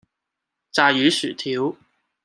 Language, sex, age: Cantonese, male, 19-29